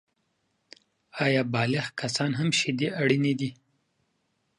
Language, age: Pashto, 19-29